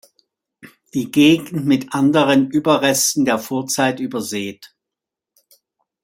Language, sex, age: German, male, 50-59